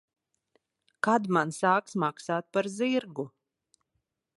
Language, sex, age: Latvian, female, 40-49